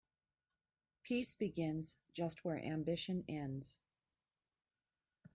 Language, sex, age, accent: English, female, 50-59, United States English